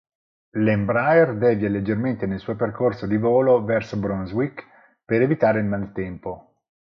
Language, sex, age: Italian, male, 40-49